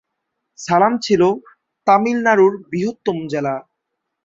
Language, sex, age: Bengali, male, 19-29